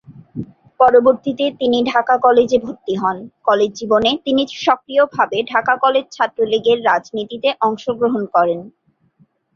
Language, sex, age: Bengali, female, 19-29